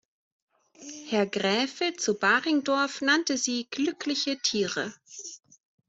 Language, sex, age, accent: German, female, 30-39, Deutschland Deutsch